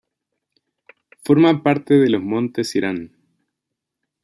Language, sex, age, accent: Spanish, male, 19-29, Chileno: Chile, Cuyo